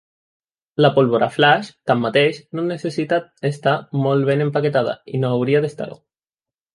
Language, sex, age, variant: Catalan, male, 19-29, Central